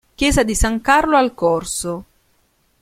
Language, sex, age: Italian, female, 40-49